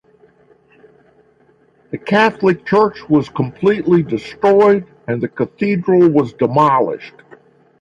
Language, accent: English, United States English; southern United States